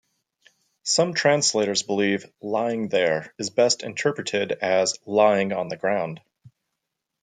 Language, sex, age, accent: English, male, 40-49, United States English